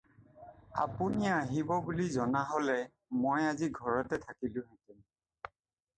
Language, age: Assamese, 40-49